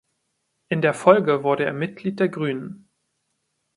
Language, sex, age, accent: German, male, 19-29, Deutschland Deutsch